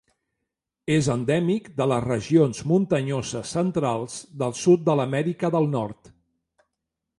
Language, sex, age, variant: Catalan, male, 40-49, Central